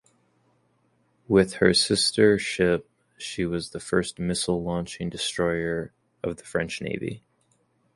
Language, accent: English, United States English